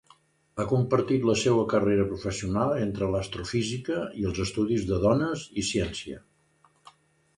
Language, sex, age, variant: Catalan, male, 70-79, Central